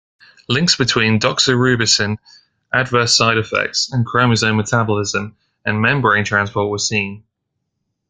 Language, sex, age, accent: English, male, 19-29, England English